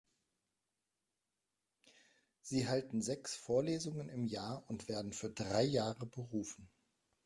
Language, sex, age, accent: German, male, 40-49, Deutschland Deutsch